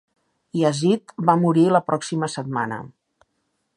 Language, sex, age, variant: Catalan, female, 50-59, Central